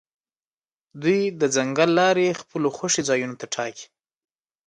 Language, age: Pashto, 19-29